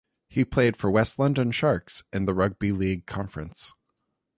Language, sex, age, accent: English, male, 30-39, United States English